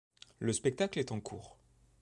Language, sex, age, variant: French, male, 30-39, Français de métropole